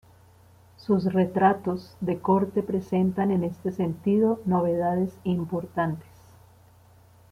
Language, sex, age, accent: Spanish, female, 40-49, Andino-Pacífico: Colombia, Perú, Ecuador, oeste de Bolivia y Venezuela andina